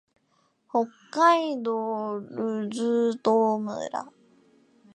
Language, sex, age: Japanese, female, 19-29